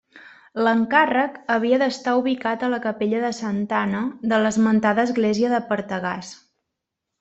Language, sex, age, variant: Catalan, female, 19-29, Central